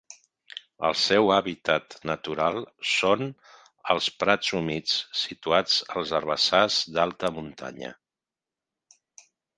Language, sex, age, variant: Catalan, male, 50-59, Central